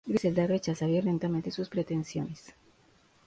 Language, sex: Spanish, female